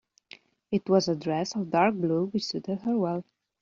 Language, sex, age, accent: English, female, 30-39, United States English